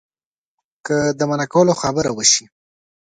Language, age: Pashto, 19-29